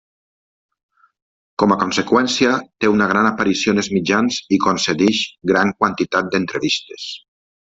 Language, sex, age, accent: Catalan, male, 50-59, valencià